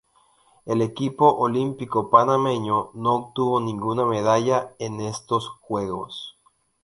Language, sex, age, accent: Spanish, male, 19-29, Andino-Pacífico: Colombia, Perú, Ecuador, oeste de Bolivia y Venezuela andina